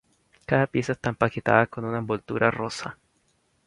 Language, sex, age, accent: Spanish, female, 19-29, Chileno: Chile, Cuyo